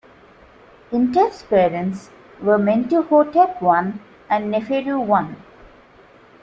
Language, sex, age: English, female, 30-39